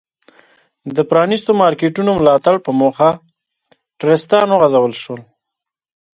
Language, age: Pashto, 30-39